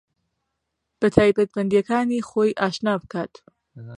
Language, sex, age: Central Kurdish, female, 30-39